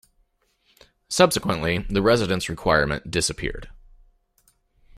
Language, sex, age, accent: English, male, 40-49, United States English